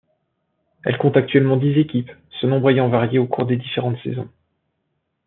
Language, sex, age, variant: French, male, 40-49, Français de métropole